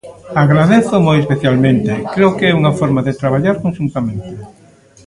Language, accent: Galician, Normativo (estándar)